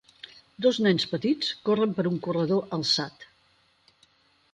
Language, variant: Catalan, Central